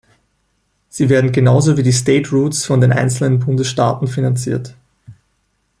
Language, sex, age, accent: German, male, 30-39, Österreichisches Deutsch